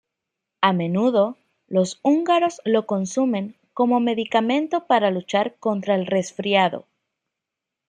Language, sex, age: Spanish, female, 19-29